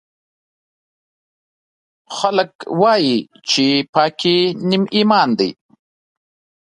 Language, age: Pashto, 30-39